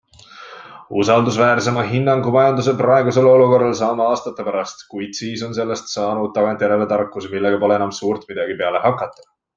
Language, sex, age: Estonian, male, 19-29